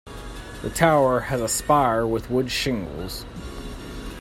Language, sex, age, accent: English, male, 19-29, United States English